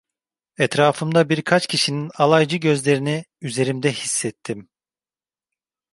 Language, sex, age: Turkish, male, 30-39